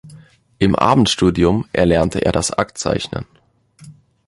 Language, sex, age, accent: German, male, 19-29, Deutschland Deutsch